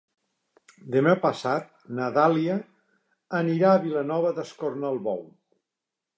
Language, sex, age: Catalan, male, 60-69